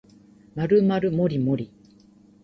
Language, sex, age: Japanese, female, 50-59